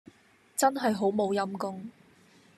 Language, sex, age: Cantonese, female, 19-29